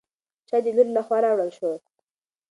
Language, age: Pashto, 19-29